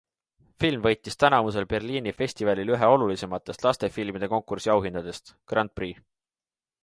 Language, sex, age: Estonian, male, 19-29